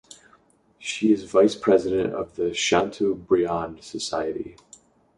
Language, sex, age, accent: English, male, 19-29, United States English